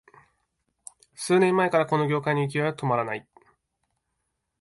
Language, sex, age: Japanese, male, 19-29